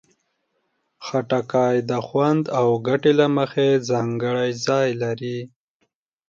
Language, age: Pashto, 19-29